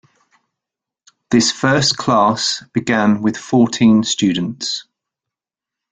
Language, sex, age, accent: English, male, 30-39, England English